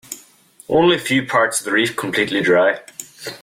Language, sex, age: English, male, under 19